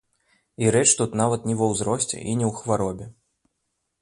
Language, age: Belarusian, 30-39